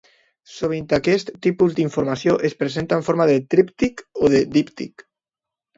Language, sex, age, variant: Catalan, male, under 19, Alacantí